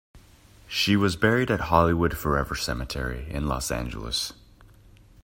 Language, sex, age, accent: English, male, 19-29, United States English